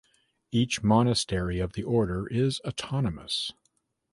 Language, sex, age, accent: English, male, 50-59, Canadian English